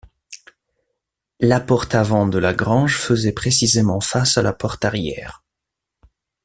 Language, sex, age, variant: French, male, 30-39, Français de métropole